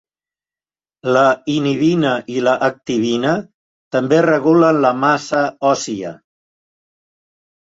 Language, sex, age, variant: Catalan, male, 70-79, Central